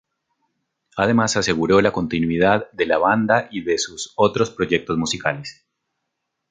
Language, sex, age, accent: Spanish, male, 30-39, Andino-Pacífico: Colombia, Perú, Ecuador, oeste de Bolivia y Venezuela andina